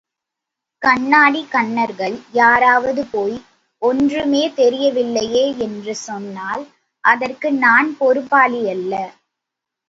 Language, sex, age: Tamil, female, under 19